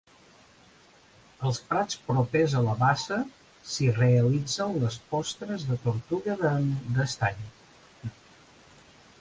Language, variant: Catalan, Balear